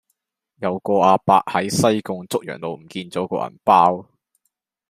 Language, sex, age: Cantonese, male, 19-29